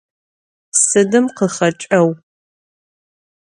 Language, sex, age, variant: Adyghe, female, 19-29, Адыгабзэ (Кирил, пстэумэ зэдыряе)